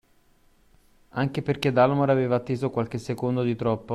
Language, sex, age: Italian, male, 19-29